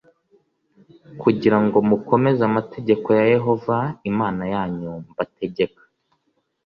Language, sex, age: Kinyarwanda, male, 19-29